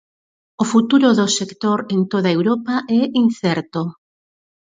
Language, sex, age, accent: Galician, female, 40-49, Normativo (estándar)